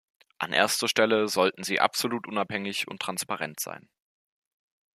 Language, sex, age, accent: German, male, 19-29, Deutschland Deutsch